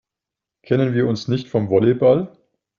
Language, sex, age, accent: German, male, 50-59, Deutschland Deutsch